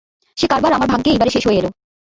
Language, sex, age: Bengali, female, 30-39